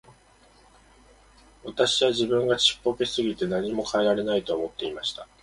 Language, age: Japanese, 19-29